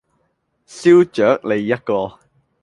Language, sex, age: Cantonese, male, 19-29